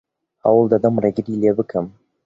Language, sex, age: Central Kurdish, male, under 19